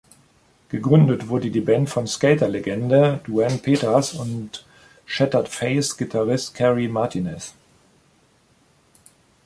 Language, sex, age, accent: German, male, 50-59, Deutschland Deutsch